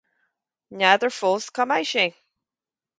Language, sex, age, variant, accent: Irish, female, 30-39, Gaeilge Chonnacht, Cainteoir dúchais, Gaeltacht